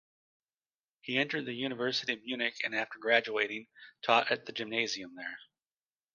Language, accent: English, United States English